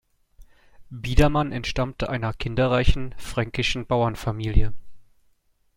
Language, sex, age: German, male, 30-39